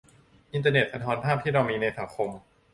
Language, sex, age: Thai, male, under 19